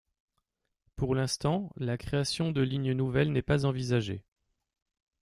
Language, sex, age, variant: French, male, 30-39, Français de métropole